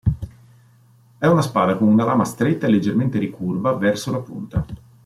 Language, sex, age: Italian, male, 40-49